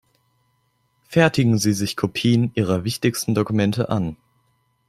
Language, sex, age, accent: German, male, 19-29, Deutschland Deutsch